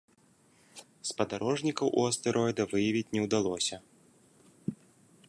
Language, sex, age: Belarusian, male, 19-29